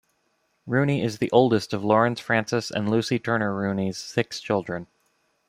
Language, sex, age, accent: English, male, 19-29, United States English